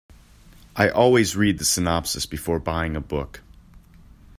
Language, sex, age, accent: English, male, 19-29, United States English